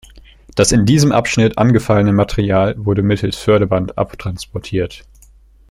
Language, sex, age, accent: German, male, under 19, Deutschland Deutsch